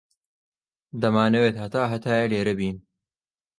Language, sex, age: Central Kurdish, male, 19-29